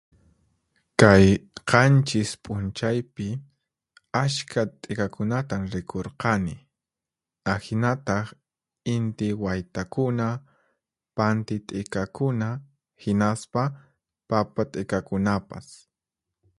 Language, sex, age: Puno Quechua, male, 30-39